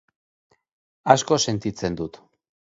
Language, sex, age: Basque, male, 40-49